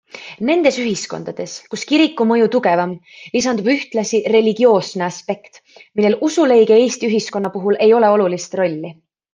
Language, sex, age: Estonian, female, 19-29